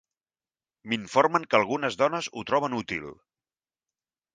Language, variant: Catalan, Central